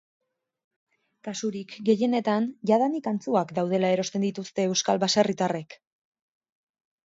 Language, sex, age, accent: Basque, female, 19-29, Erdialdekoa edo Nafarra (Gipuzkoa, Nafarroa)